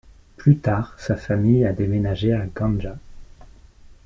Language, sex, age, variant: French, male, 30-39, Français de métropole